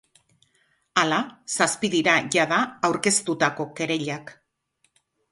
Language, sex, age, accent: Basque, female, 60-69, Mendebalekoa (Araba, Bizkaia, Gipuzkoako mendebaleko herri batzuk)